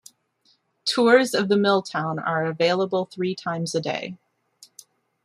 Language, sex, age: English, female, 40-49